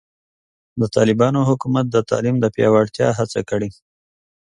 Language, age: Pashto, 30-39